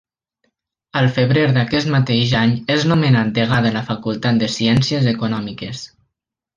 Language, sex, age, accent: Catalan, male, 19-29, valencià